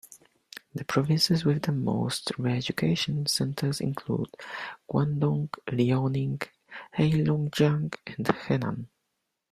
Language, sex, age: English, male, 30-39